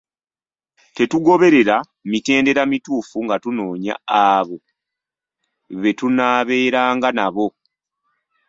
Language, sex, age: Ganda, male, 30-39